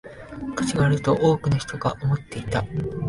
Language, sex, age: Japanese, male, 19-29